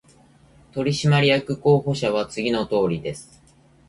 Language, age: Japanese, 30-39